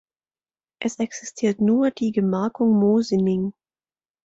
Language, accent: German, Deutschland Deutsch